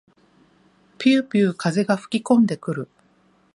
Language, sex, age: Japanese, female, 40-49